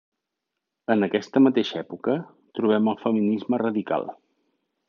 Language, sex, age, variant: Catalan, male, 50-59, Central